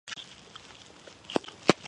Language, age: Georgian, 19-29